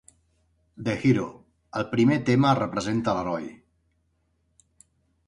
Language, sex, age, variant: Catalan, male, 40-49, Central